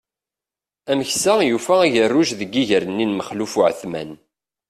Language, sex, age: Kabyle, male, 30-39